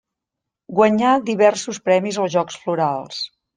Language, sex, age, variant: Catalan, female, 50-59, Central